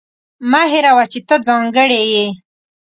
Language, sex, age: Pashto, female, 19-29